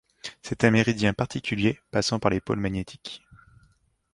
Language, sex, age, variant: French, male, 30-39, Français de métropole